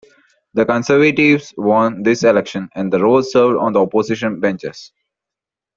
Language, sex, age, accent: English, male, 19-29, India and South Asia (India, Pakistan, Sri Lanka)